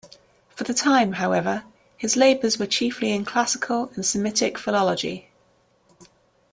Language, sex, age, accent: English, female, 30-39, England English